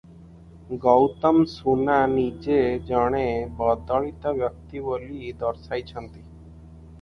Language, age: Odia, 19-29